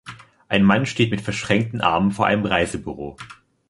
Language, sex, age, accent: German, male, 19-29, Deutschland Deutsch